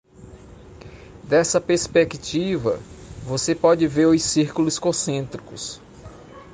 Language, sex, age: Portuguese, male, 40-49